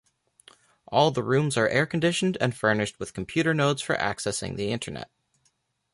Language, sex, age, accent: English, male, 19-29, United States English